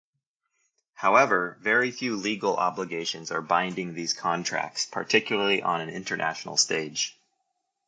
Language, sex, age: English, male, 30-39